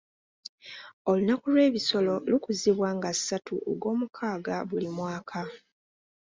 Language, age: Ganda, 30-39